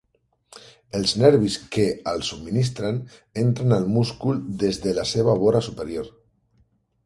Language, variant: Catalan, Central